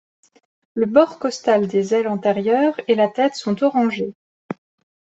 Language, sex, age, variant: French, female, 19-29, Français de métropole